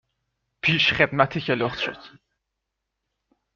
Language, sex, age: Persian, male, 19-29